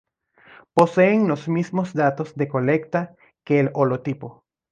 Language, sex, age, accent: Spanish, male, 30-39, Caribe: Cuba, Venezuela, Puerto Rico, República Dominicana, Panamá, Colombia caribeña, México caribeño, Costa del golfo de México